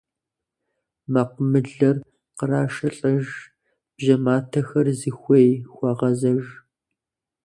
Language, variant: Kabardian, Адыгэбзэ (Къэбэрдей, Кирил, псоми зэдай)